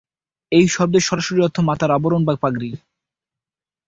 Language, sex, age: Bengali, male, 19-29